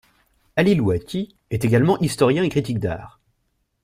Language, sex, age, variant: French, male, 19-29, Français de métropole